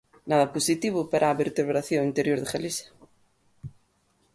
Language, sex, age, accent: Galician, female, 40-49, Atlántico (seseo e gheada)